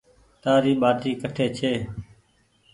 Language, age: Goaria, 19-29